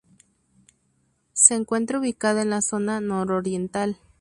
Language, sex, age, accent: Spanish, female, 30-39, México